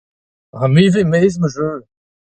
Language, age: Breton, 40-49